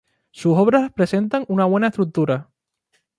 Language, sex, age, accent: Spanish, male, 19-29, España: Islas Canarias